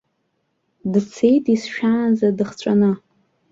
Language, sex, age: Abkhazian, female, under 19